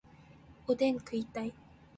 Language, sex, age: Japanese, female, 19-29